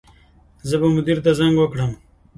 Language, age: Pashto, 19-29